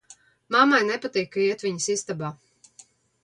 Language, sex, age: Latvian, female, 40-49